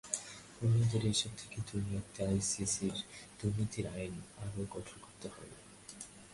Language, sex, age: Bengali, male, under 19